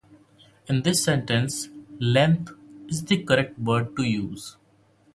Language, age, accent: English, 19-29, India and South Asia (India, Pakistan, Sri Lanka)